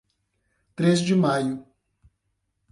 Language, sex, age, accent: Portuguese, male, 19-29, Paulista